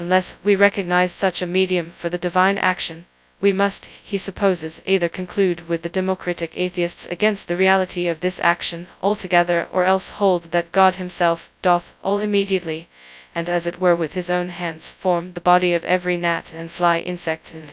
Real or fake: fake